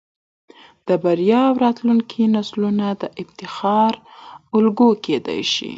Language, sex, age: Pashto, female, 19-29